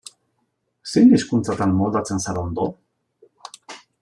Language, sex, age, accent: Basque, male, 40-49, Mendebalekoa (Araba, Bizkaia, Gipuzkoako mendebaleko herri batzuk)